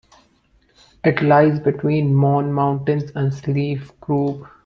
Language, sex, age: English, male, 19-29